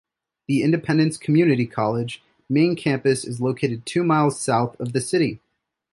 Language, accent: English, United States English